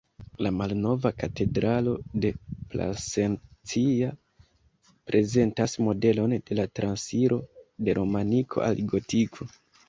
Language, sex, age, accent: Esperanto, male, 19-29, Internacia